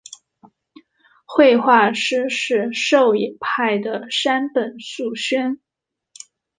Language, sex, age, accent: Chinese, female, 19-29, 出生地：浙江省